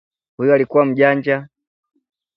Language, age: Swahili, 19-29